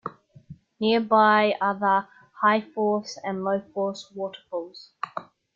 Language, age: English, 90+